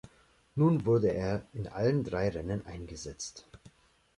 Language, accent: German, Österreichisches Deutsch